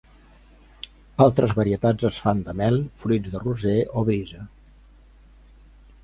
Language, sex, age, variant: Catalan, male, 50-59, Central